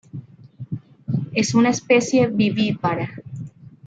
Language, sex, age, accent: Spanish, female, 30-39, Caribe: Cuba, Venezuela, Puerto Rico, República Dominicana, Panamá, Colombia caribeña, México caribeño, Costa del golfo de México